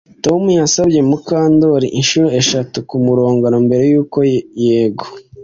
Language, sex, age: Kinyarwanda, male, 19-29